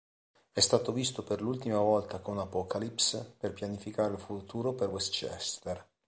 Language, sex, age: Italian, male, 40-49